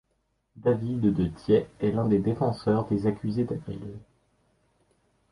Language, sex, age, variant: French, male, 19-29, Français de métropole